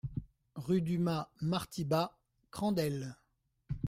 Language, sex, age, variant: French, male, 40-49, Français de métropole